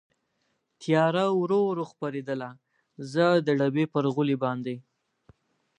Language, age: Pashto, under 19